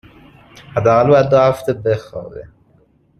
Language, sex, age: Persian, male, 19-29